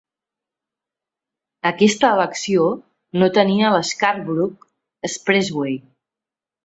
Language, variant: Catalan, Central